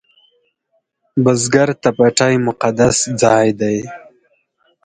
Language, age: Pashto, 19-29